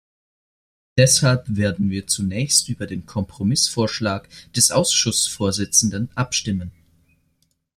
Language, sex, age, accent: German, male, 19-29, Österreichisches Deutsch